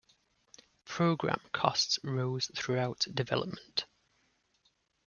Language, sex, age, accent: English, male, 30-39, England English